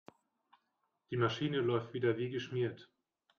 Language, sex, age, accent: German, male, 19-29, Deutschland Deutsch